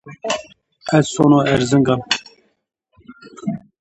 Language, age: Zaza, 30-39